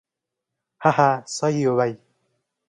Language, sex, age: Nepali, male, 19-29